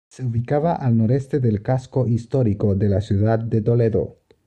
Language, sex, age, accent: Spanish, male, 19-29, Chileno: Chile, Cuyo